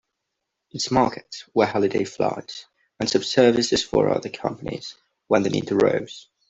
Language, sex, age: English, male, 19-29